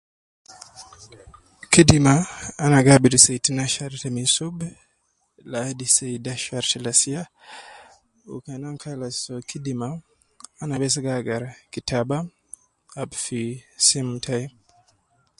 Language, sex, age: Nubi, male, 19-29